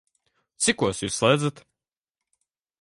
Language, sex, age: Latvian, male, under 19